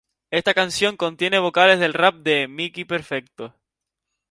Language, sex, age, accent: Spanish, male, 19-29, España: Islas Canarias